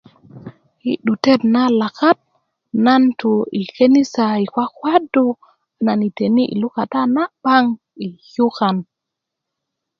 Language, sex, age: Kuku, female, 30-39